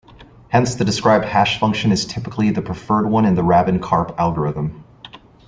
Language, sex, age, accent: English, male, 30-39, United States English